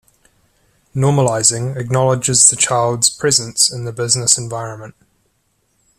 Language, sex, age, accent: English, male, 30-39, New Zealand English